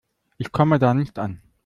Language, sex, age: German, male, 19-29